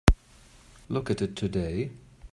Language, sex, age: English, male, 50-59